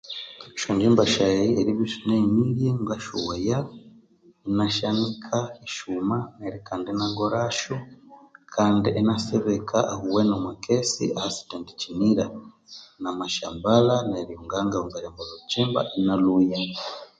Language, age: Konzo, 19-29